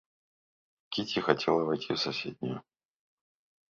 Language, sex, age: Russian, male, 19-29